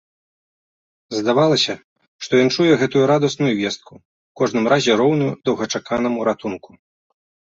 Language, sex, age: Belarusian, male, 30-39